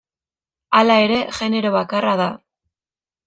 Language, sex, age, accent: Basque, female, 19-29, Mendebalekoa (Araba, Bizkaia, Gipuzkoako mendebaleko herri batzuk)